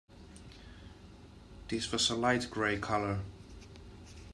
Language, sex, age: English, male, 40-49